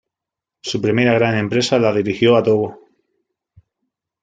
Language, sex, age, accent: Spanish, male, 30-39, España: Sur peninsular (Andalucia, Extremadura, Murcia)